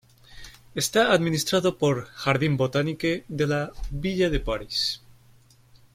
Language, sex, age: Spanish, male, 19-29